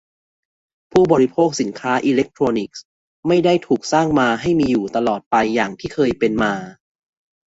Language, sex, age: Thai, male, 30-39